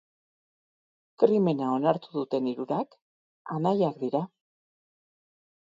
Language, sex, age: Basque, female, 40-49